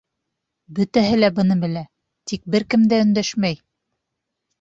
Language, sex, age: Bashkir, female, 19-29